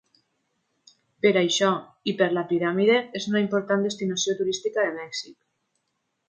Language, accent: Catalan, valencià; apitxat